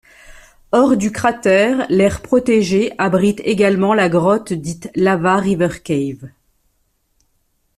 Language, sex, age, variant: French, female, 50-59, Français de métropole